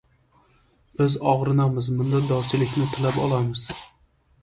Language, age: Uzbek, 19-29